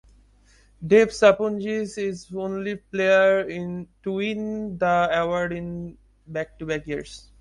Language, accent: English, India and South Asia (India, Pakistan, Sri Lanka)